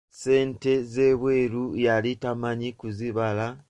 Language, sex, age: Ganda, male, 19-29